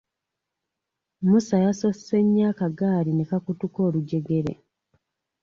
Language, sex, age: Ganda, female, 19-29